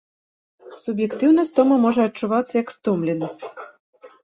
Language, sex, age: Belarusian, female, 30-39